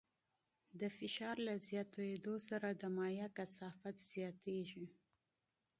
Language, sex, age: Pashto, female, 30-39